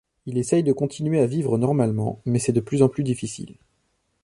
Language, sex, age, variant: French, male, 30-39, Français de métropole